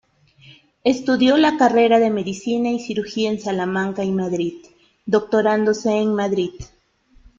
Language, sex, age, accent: Spanish, female, 30-39, Andino-Pacífico: Colombia, Perú, Ecuador, oeste de Bolivia y Venezuela andina